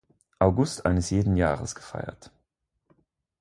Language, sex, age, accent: German, male, 19-29, Schweizerdeutsch